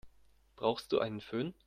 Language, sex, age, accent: German, male, under 19, Deutschland Deutsch